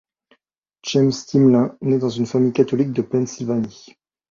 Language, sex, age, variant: French, male, 30-39, Français de métropole